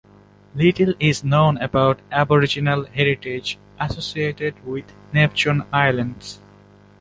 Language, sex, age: English, male, 19-29